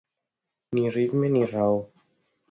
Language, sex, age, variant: Catalan, male, under 19, Alacantí